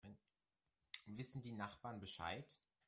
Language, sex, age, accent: German, male, under 19, Deutschland Deutsch